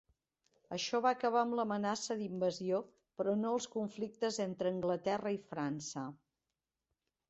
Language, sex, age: Catalan, female, 50-59